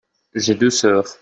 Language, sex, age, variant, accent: French, male, 19-29, Français d'Europe, Français de Suisse